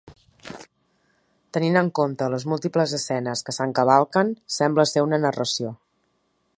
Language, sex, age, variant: Catalan, female, 30-39, Central